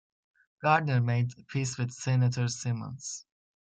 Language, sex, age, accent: English, male, under 19, United States English